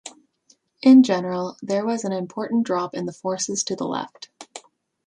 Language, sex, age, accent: English, female, 19-29, Canadian English